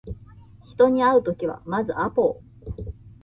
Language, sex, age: Japanese, female, 19-29